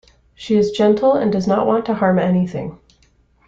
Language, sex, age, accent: English, female, 19-29, United States English